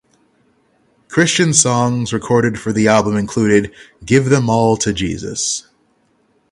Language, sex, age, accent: English, male, 30-39, United States English; England English